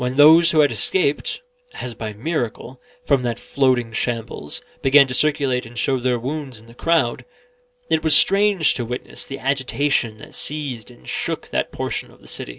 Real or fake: real